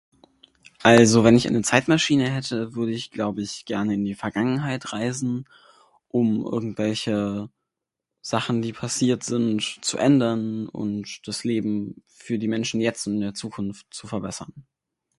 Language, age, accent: German, under 19, Deutschland Deutsch